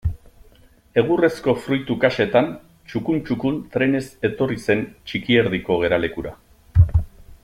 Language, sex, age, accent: Basque, male, 50-59, Mendebalekoa (Araba, Bizkaia, Gipuzkoako mendebaleko herri batzuk)